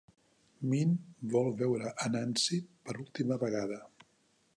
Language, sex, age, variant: Catalan, male, 70-79, Central